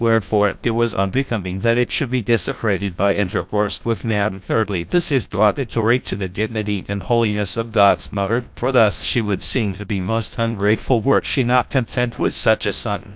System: TTS, GlowTTS